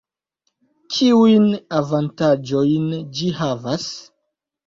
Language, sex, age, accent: Esperanto, male, 19-29, Internacia